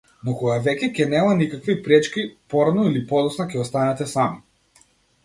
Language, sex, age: Macedonian, male, 19-29